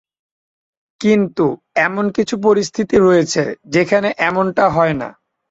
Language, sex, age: Bengali, male, 19-29